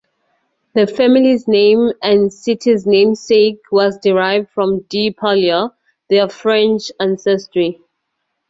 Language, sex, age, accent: English, female, 30-39, Southern African (South Africa, Zimbabwe, Namibia)